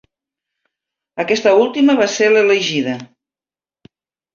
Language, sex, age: Catalan, female, 50-59